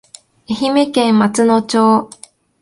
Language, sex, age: Japanese, female, 19-29